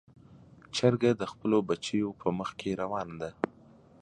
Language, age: Pashto, 19-29